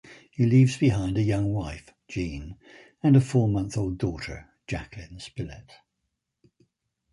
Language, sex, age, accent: English, male, 70-79, England English